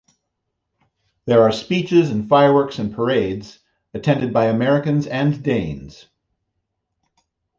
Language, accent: English, United States English